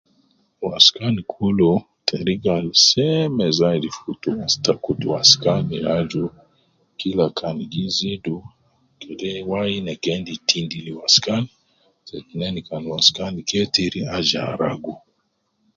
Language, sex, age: Nubi, male, 30-39